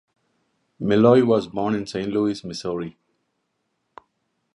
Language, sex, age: English, male, 50-59